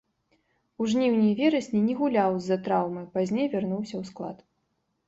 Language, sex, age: Belarusian, female, 19-29